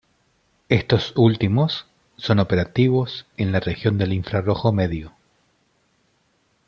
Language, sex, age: Spanish, male, 50-59